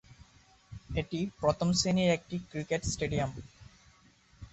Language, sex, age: Bengali, male, 19-29